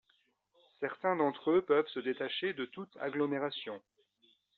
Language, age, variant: French, 40-49, Français de métropole